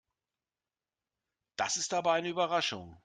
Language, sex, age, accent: German, male, 40-49, Deutschland Deutsch